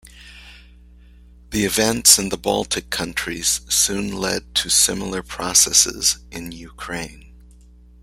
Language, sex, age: English, male, 50-59